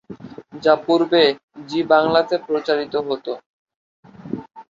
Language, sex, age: Bengali, male, 19-29